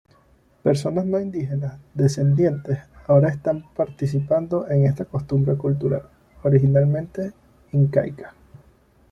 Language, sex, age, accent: Spanish, male, 30-39, Caribe: Cuba, Venezuela, Puerto Rico, República Dominicana, Panamá, Colombia caribeña, México caribeño, Costa del golfo de México